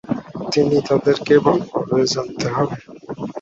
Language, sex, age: Bengali, male, 19-29